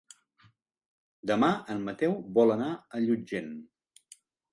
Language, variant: Catalan, Central